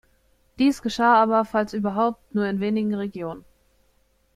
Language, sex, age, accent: German, female, 19-29, Deutschland Deutsch